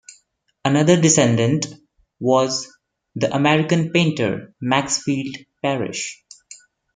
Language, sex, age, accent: English, male, 19-29, India and South Asia (India, Pakistan, Sri Lanka)